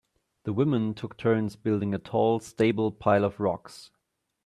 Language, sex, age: English, male, 19-29